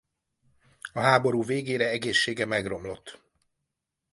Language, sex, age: Hungarian, male, 50-59